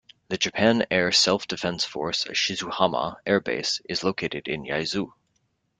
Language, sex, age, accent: English, male, 30-39, United States English